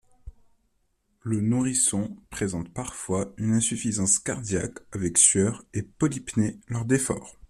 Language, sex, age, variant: French, male, 19-29, Français de métropole